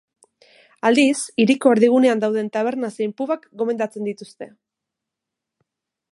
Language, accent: Basque, Mendebalekoa (Araba, Bizkaia, Gipuzkoako mendebaleko herri batzuk)